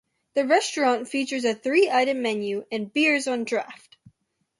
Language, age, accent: English, under 19, United States English